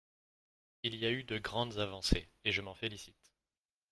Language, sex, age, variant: French, male, 19-29, Français de métropole